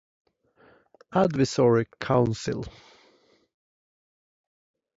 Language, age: English, 40-49